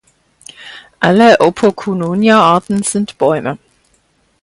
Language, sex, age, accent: German, female, 50-59, Deutschland Deutsch